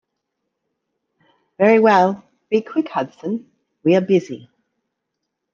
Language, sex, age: English, female, 40-49